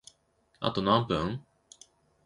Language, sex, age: Japanese, male, 19-29